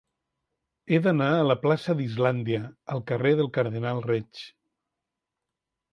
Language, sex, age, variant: Catalan, male, 50-59, Central